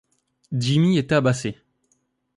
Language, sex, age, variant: French, male, 19-29, Français de métropole